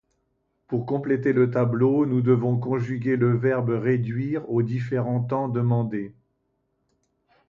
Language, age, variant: French, 70-79, Français de métropole